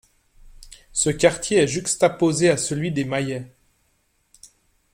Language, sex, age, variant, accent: French, male, 40-49, Français d'Europe, Français de Suisse